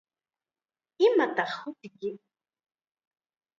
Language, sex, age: Chiquián Ancash Quechua, female, 30-39